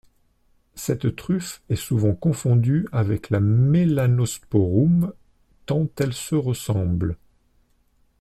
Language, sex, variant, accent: French, male, Français d'Europe, Français de Suisse